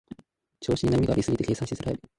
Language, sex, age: Japanese, male, 19-29